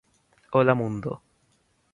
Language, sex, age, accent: Spanish, female, 19-29, Chileno: Chile, Cuyo